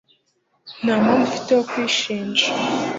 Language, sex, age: Kinyarwanda, female, 19-29